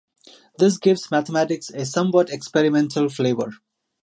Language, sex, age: English, male, 40-49